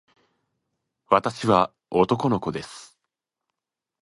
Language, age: Japanese, 19-29